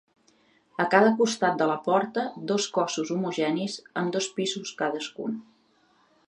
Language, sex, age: Catalan, female, 40-49